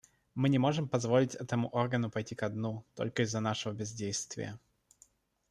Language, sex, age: Russian, male, 30-39